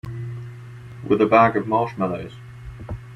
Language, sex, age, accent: English, male, 19-29, England English